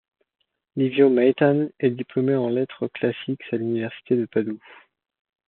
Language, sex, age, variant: French, male, 19-29, Français de métropole